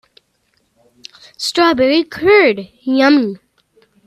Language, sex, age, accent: English, female, under 19, United States English